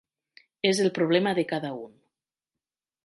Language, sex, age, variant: Catalan, female, 40-49, Nord-Occidental